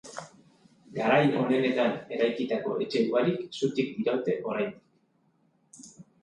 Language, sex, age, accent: Basque, male, 40-49, Mendebalekoa (Araba, Bizkaia, Gipuzkoako mendebaleko herri batzuk)